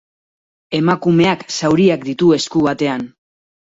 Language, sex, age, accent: Basque, female, 30-39, Mendebalekoa (Araba, Bizkaia, Gipuzkoako mendebaleko herri batzuk)